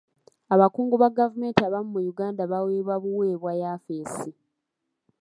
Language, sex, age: Ganda, female, 19-29